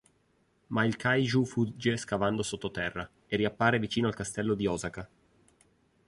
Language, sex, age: Italian, male, 30-39